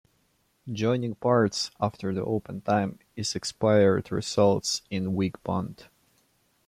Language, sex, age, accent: English, male, 19-29, England English